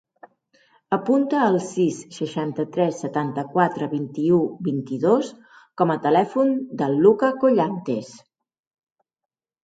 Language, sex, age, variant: Catalan, female, 40-49, Central